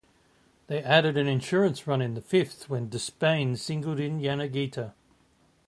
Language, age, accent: English, 40-49, Australian English